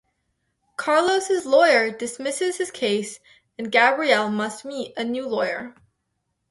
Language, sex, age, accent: English, female, under 19, United States English